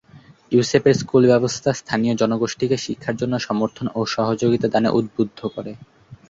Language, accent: Bengali, Bangladeshi